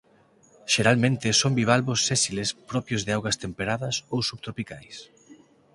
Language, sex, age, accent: Galician, male, 19-29, Normativo (estándar)